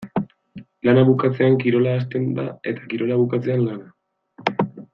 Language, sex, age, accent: Basque, male, 19-29, Erdialdekoa edo Nafarra (Gipuzkoa, Nafarroa)